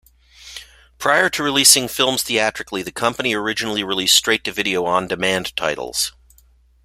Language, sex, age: English, male, 50-59